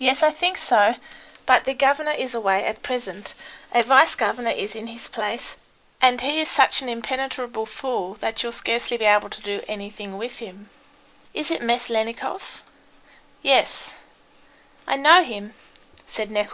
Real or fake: real